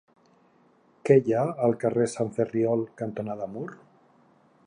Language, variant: Catalan, Nord-Occidental